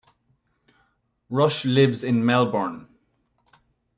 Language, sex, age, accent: English, male, 40-49, Irish English